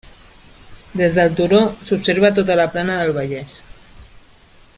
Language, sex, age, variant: Catalan, female, 30-39, Central